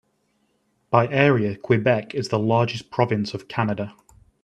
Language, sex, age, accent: English, male, 30-39, England English